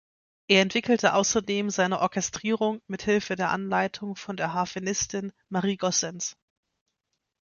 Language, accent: German, Deutschland Deutsch